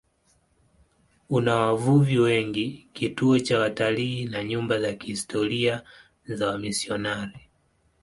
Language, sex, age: Swahili, male, 19-29